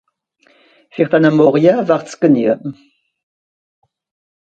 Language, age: Swiss German, 60-69